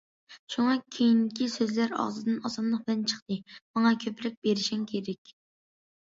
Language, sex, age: Uyghur, female, under 19